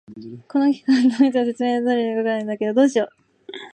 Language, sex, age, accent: Japanese, female, 19-29, 東京